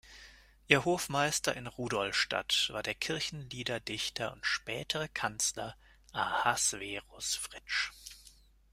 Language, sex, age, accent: German, male, 30-39, Deutschland Deutsch